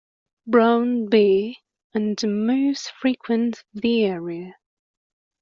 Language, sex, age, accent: English, female, 19-29, England English